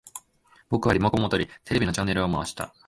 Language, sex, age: Japanese, male, 19-29